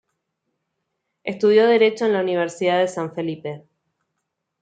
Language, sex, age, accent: Spanish, female, 19-29, Rioplatense: Argentina, Uruguay, este de Bolivia, Paraguay